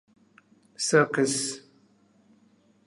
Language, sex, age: English, male, 30-39